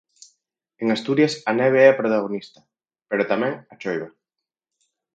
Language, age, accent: Galician, 19-29, Oriental (común en zona oriental)